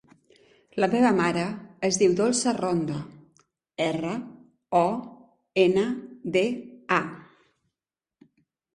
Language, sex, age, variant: Catalan, female, 40-49, Central